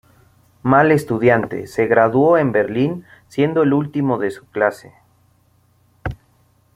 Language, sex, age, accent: Spanish, male, 30-39, México